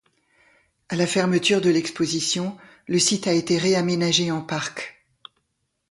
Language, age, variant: French, 60-69, Français de métropole